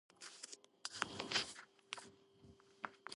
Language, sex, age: Georgian, female, 19-29